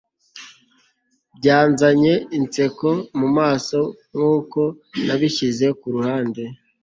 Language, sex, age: Kinyarwanda, male, 19-29